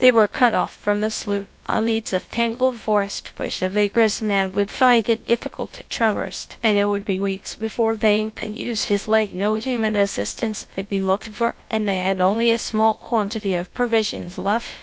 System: TTS, GlowTTS